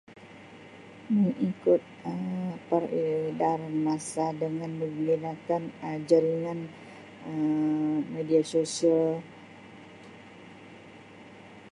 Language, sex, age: Sabah Malay, female, 60-69